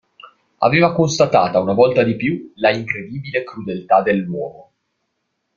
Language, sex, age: Italian, male, 19-29